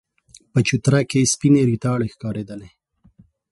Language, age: Pashto, 30-39